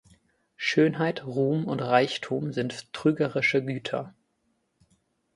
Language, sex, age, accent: German, male, 19-29, Deutschland Deutsch